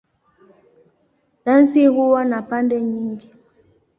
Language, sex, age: Swahili, female, 19-29